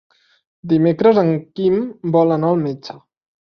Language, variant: Catalan, Central